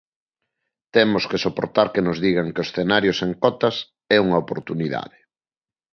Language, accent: Galician, Normativo (estándar)